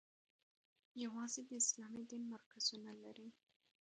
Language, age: Pashto, under 19